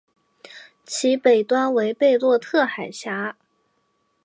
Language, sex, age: Chinese, female, 19-29